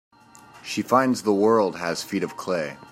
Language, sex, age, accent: English, male, 19-29, United States English